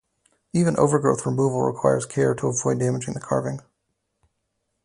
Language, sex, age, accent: English, male, 30-39, United States English